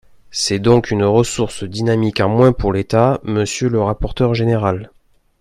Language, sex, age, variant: French, male, 19-29, Français de métropole